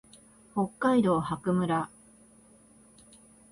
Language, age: Japanese, 40-49